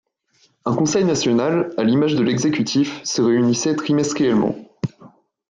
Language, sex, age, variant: French, male, 19-29, Français de métropole